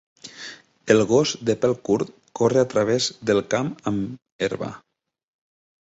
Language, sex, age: Catalan, male, 40-49